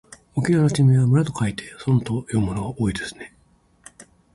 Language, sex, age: Japanese, male, 50-59